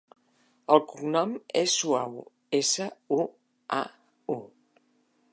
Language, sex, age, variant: Catalan, female, 60-69, Central